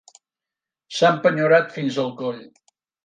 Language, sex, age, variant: Catalan, male, 60-69, Nord-Occidental